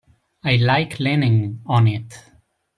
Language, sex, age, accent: English, male, 30-39, United States English